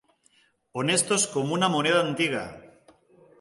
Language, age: Catalan, 19-29